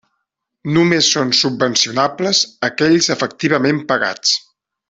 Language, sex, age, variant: Catalan, male, 40-49, Central